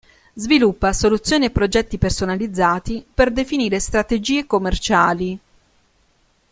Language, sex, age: Italian, female, 40-49